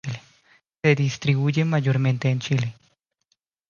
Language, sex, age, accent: Spanish, male, 19-29, Andino-Pacífico: Colombia, Perú, Ecuador, oeste de Bolivia y Venezuela andina